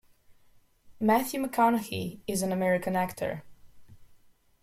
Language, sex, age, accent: English, female, 30-39, United States English